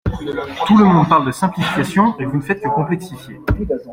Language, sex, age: French, male, 19-29